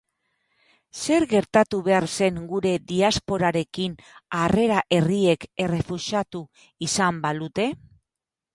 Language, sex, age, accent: Basque, female, 50-59, Mendebalekoa (Araba, Bizkaia, Gipuzkoako mendebaleko herri batzuk)